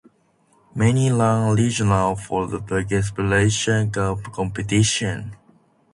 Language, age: English, under 19